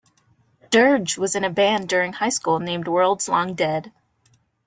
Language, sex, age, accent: English, female, under 19, United States English